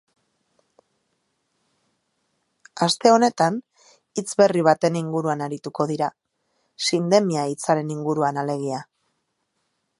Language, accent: Basque, Erdialdekoa edo Nafarra (Gipuzkoa, Nafarroa)